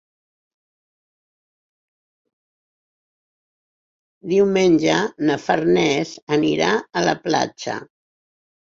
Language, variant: Catalan, Central